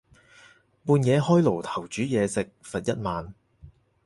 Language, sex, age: Cantonese, male, 30-39